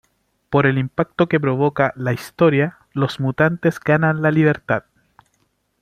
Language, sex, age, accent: Spanish, male, 19-29, Chileno: Chile, Cuyo